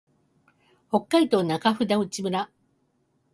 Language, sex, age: Japanese, female, 50-59